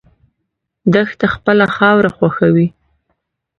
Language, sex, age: Pashto, female, 19-29